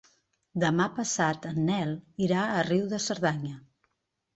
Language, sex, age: Catalan, female, 50-59